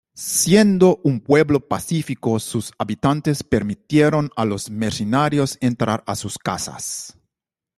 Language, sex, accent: Spanish, male, Caribe: Cuba, Venezuela, Puerto Rico, República Dominicana, Panamá, Colombia caribeña, México caribeño, Costa del golfo de México